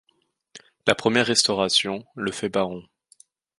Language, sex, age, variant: French, male, 19-29, Français de métropole